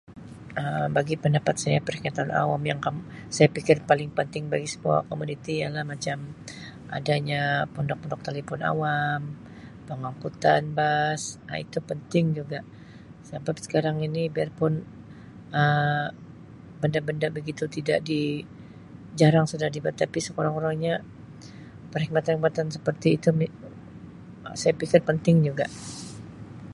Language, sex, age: Sabah Malay, female, 50-59